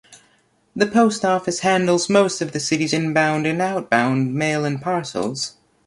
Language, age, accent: English, 19-29, United States English